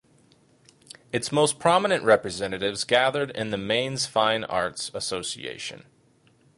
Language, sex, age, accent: English, male, 30-39, United States English